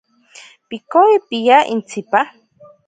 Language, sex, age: Ashéninka Perené, female, 19-29